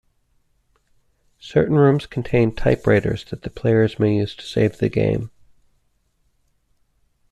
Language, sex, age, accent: English, male, 40-49, United States English